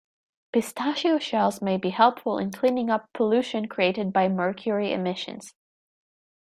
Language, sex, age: English, female, 19-29